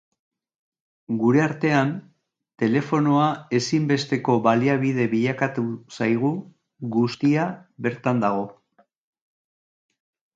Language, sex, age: Basque, male, 60-69